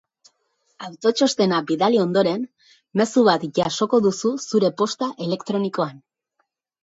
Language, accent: Basque, Erdialdekoa edo Nafarra (Gipuzkoa, Nafarroa)